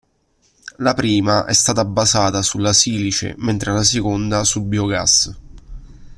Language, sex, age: Italian, male, 19-29